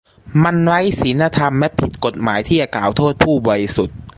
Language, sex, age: Thai, male, 19-29